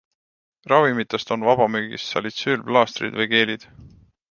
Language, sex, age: Estonian, male, 19-29